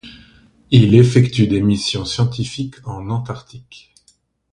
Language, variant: French, Français d'Europe